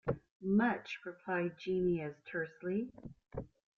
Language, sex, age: English, female, 50-59